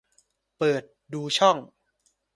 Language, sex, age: Thai, male, 19-29